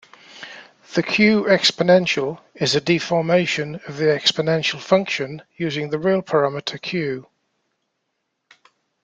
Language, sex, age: English, male, 60-69